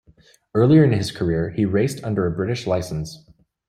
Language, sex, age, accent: English, male, 19-29, United States English